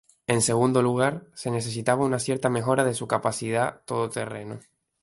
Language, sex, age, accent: Spanish, male, 19-29, España: Islas Canarias